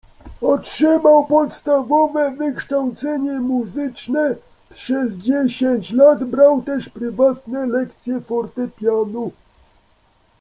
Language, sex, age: Polish, male, 19-29